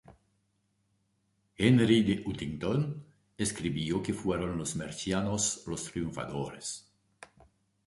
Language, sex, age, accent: Spanish, male, 60-69, Caribe: Cuba, Venezuela, Puerto Rico, República Dominicana, Panamá, Colombia caribeña, México caribeño, Costa del golfo de México